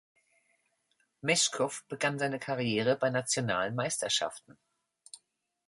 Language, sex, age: German, female, 60-69